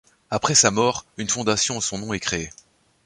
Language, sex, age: French, male, 30-39